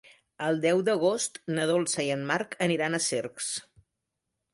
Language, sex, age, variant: Catalan, female, 50-59, Central